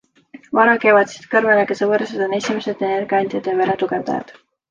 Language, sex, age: Estonian, female, 19-29